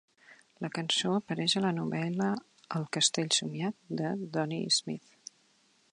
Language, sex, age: Catalan, female, 40-49